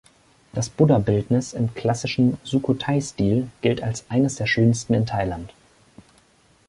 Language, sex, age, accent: German, male, 19-29, Deutschland Deutsch